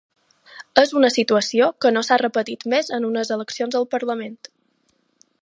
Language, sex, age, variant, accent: Catalan, female, 19-29, Balear, balear